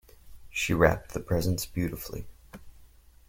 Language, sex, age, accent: English, male, 19-29, United States English